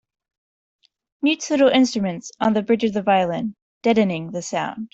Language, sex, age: English, female, under 19